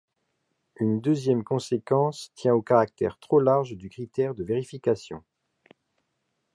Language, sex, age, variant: French, male, 50-59, Français de métropole